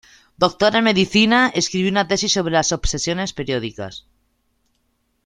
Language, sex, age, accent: Spanish, male, 30-39, España: Centro-Sur peninsular (Madrid, Toledo, Castilla-La Mancha)